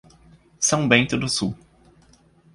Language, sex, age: Portuguese, male, 19-29